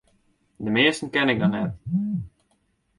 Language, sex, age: Western Frisian, male, 19-29